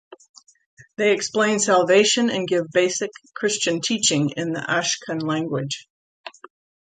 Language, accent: English, United States English